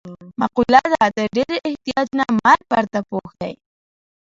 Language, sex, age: Pashto, female, under 19